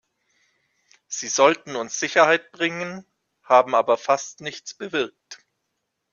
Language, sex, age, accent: German, male, 40-49, Deutschland Deutsch